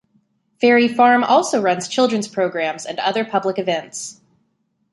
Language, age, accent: English, 19-29, United States English